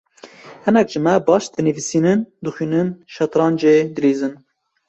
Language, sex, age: Kurdish, male, 19-29